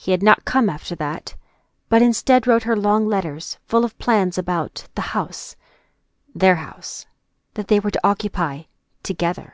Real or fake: real